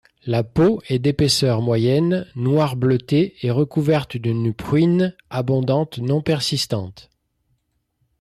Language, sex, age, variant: French, male, 50-59, Français de métropole